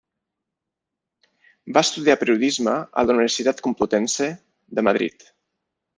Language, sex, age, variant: Catalan, male, 30-39, Balear